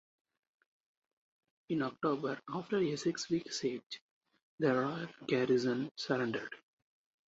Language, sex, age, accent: English, male, 30-39, India and South Asia (India, Pakistan, Sri Lanka)